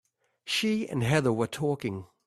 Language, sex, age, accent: English, male, 50-59, Australian English